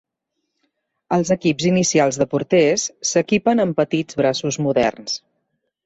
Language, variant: Catalan, Central